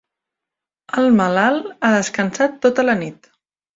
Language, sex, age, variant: Catalan, female, 30-39, Central